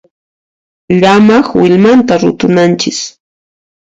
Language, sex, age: Puno Quechua, female, 19-29